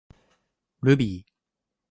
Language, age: Japanese, 19-29